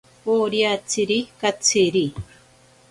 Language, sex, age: Ashéninka Perené, female, 40-49